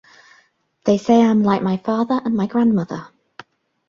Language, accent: English, England English